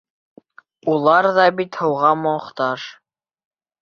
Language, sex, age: Bashkir, male, under 19